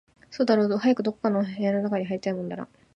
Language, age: Japanese, 19-29